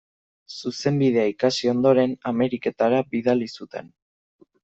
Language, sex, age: Basque, male, under 19